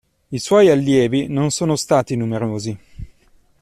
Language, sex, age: Italian, male, 40-49